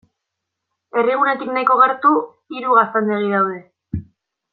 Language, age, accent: Basque, 19-29, Mendebalekoa (Araba, Bizkaia, Gipuzkoako mendebaleko herri batzuk)